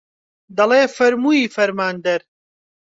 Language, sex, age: Central Kurdish, male, 19-29